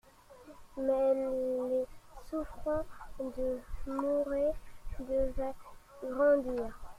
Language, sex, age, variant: French, male, 40-49, Français de métropole